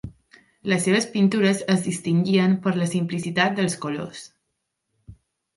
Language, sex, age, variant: Catalan, female, under 19, Balear